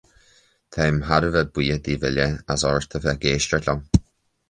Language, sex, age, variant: Irish, male, 30-39, Gaeilge Uladh